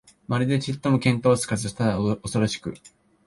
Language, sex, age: Japanese, male, 19-29